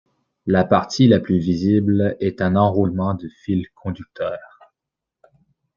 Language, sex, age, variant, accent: French, male, under 19, Français d'Amérique du Nord, Français du Canada